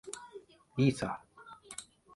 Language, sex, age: Japanese, male, 40-49